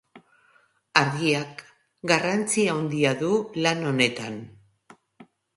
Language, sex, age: Basque, female, 50-59